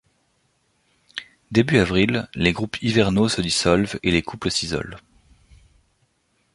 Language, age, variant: French, 30-39, Français de métropole